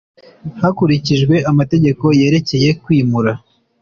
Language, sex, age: Kinyarwanda, male, 19-29